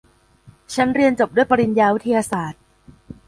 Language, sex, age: Thai, female, 19-29